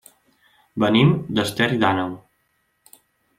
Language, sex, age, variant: Catalan, male, 19-29, Central